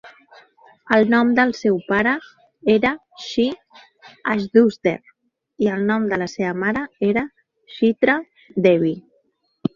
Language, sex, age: Catalan, female, 40-49